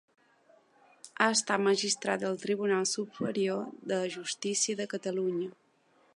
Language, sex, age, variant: Catalan, female, 30-39, Balear